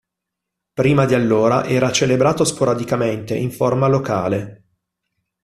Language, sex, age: Italian, male, 40-49